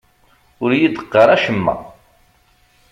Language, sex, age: Kabyle, male, 40-49